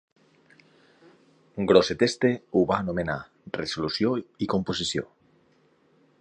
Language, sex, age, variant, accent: Catalan, male, 30-39, Central, Lleidatà